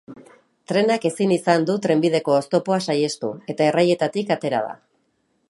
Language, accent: Basque, Erdialdekoa edo Nafarra (Gipuzkoa, Nafarroa)